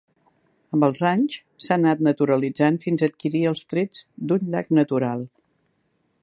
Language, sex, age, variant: Catalan, female, 60-69, Central